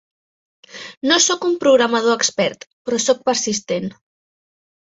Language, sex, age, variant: Catalan, female, 19-29, Central